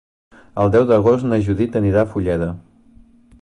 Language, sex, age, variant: Catalan, male, 40-49, Central